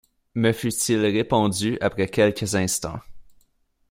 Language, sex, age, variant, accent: French, male, 19-29, Français d'Amérique du Nord, Français du Canada